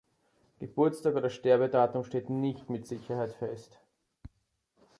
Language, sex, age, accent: German, male, 19-29, Österreichisches Deutsch